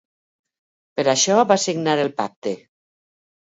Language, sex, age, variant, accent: Catalan, female, 50-59, Valencià meridional, valencià